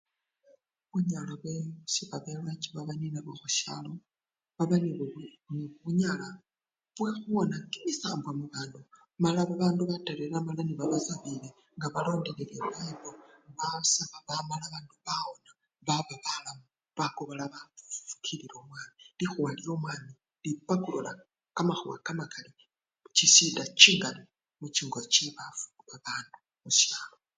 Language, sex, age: Luyia, female, 50-59